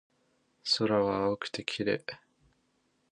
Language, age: Japanese, 19-29